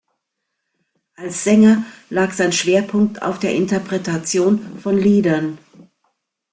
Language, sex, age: German, female, 50-59